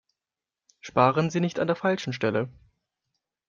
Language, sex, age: German, male, under 19